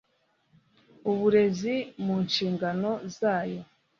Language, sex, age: Kinyarwanda, female, 30-39